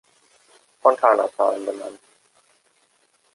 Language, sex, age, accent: German, male, 30-39, Deutschland Deutsch